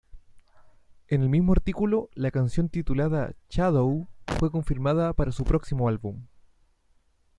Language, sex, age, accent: Spanish, male, 19-29, Chileno: Chile, Cuyo